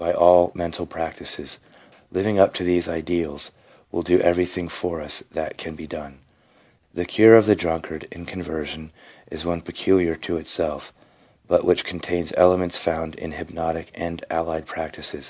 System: none